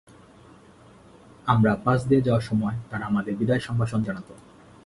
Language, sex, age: Bengali, male, 19-29